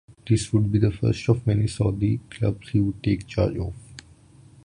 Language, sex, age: English, male, 19-29